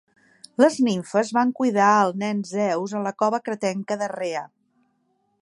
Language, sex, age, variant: Catalan, female, 50-59, Central